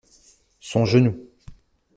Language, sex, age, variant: French, male, 30-39, Français de métropole